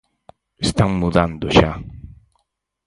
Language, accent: Galician, Normativo (estándar)